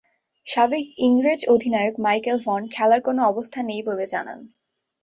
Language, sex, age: Bengali, female, 19-29